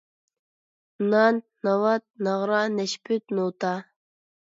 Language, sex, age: Uyghur, female, under 19